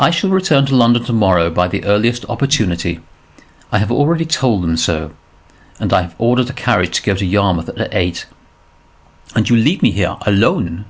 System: none